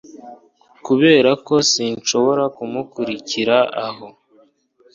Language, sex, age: Kinyarwanda, male, 19-29